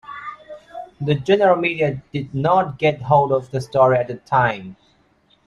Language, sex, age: English, male, 30-39